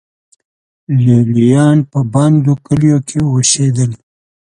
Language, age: Pashto, 70-79